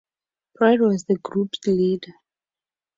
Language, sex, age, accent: English, female, 19-29, Southern African (South Africa, Zimbabwe, Namibia)